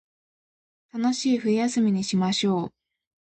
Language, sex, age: Japanese, female, 19-29